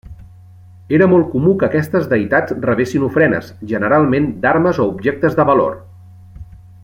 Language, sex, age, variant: Catalan, male, 40-49, Central